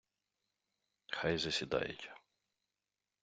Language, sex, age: Ukrainian, male, 30-39